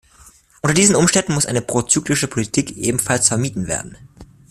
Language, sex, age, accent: German, male, under 19, Deutschland Deutsch